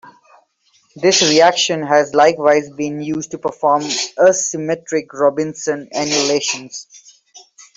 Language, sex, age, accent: English, male, 19-29, India and South Asia (India, Pakistan, Sri Lanka)